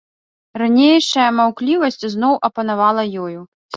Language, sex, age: Belarusian, female, 30-39